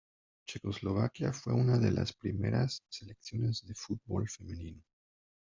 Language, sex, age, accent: Spanish, male, 40-49, México